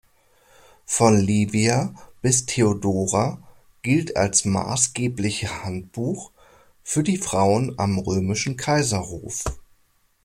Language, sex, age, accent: German, male, 30-39, Deutschland Deutsch